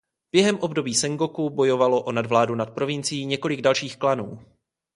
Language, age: Czech, 19-29